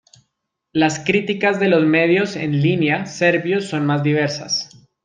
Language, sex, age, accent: Spanish, male, 19-29, Andino-Pacífico: Colombia, Perú, Ecuador, oeste de Bolivia y Venezuela andina